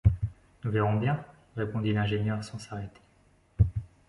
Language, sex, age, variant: French, male, 19-29, Français de métropole